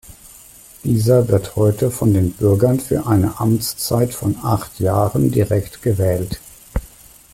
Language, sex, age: German, male, 40-49